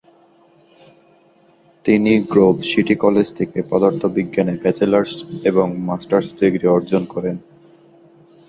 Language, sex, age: Bengali, male, 19-29